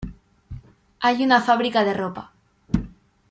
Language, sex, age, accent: Spanish, female, under 19, España: Norte peninsular (Asturias, Castilla y León, Cantabria, País Vasco, Navarra, Aragón, La Rioja, Guadalajara, Cuenca)